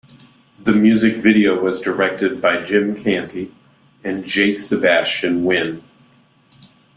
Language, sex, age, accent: English, male, 30-39, United States English